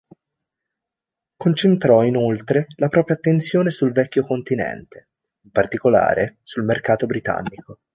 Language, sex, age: Italian, male, 19-29